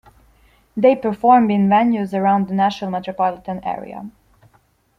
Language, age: English, 19-29